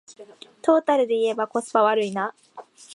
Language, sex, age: Japanese, female, 19-29